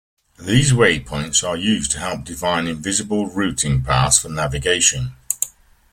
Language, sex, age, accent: English, male, 50-59, England English